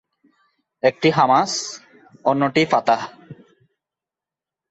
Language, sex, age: Bengali, male, 19-29